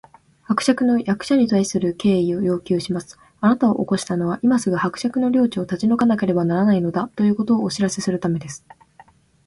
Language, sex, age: Japanese, female, 19-29